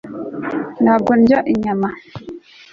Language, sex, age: Kinyarwanda, female, 19-29